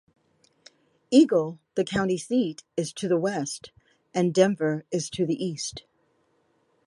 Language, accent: English, United States English